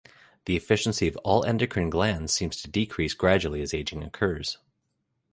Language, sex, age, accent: English, male, 30-39, Canadian English